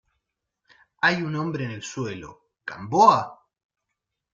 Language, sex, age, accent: Spanish, male, 30-39, Rioplatense: Argentina, Uruguay, este de Bolivia, Paraguay